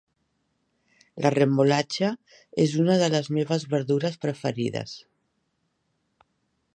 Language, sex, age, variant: Catalan, female, 60-69, Central